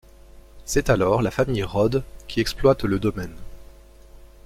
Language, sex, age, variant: French, male, 19-29, Français de métropole